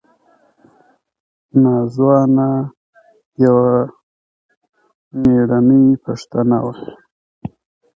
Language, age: Pashto, 30-39